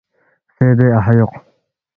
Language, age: Balti, 19-29